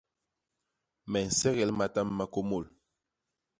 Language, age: Basaa, 40-49